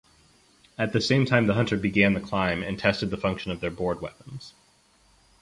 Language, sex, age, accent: English, male, 30-39, United States English